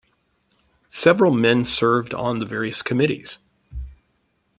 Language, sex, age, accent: English, male, 50-59, United States English